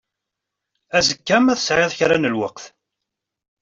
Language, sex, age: Kabyle, male, 40-49